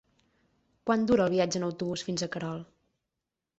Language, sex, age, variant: Catalan, female, 19-29, Central